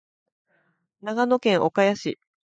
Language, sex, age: Japanese, female, 19-29